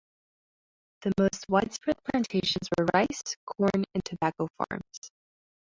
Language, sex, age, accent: English, female, 19-29, United States English